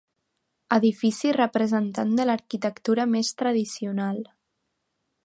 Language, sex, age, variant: Catalan, female, under 19, Central